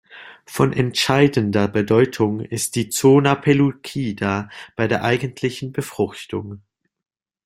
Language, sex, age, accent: German, male, under 19, Schweizerdeutsch